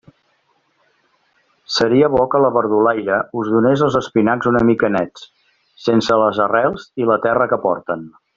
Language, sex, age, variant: Catalan, male, 60-69, Central